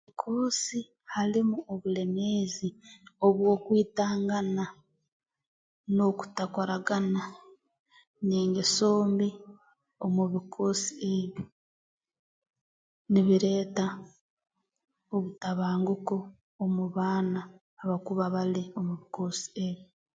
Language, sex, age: Tooro, female, 19-29